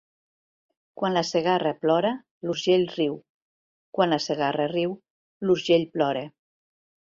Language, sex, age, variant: Catalan, female, 50-59, Septentrional